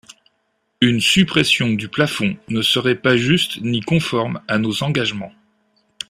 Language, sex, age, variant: French, male, 50-59, Français de métropole